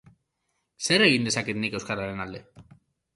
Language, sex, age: Basque, male, 19-29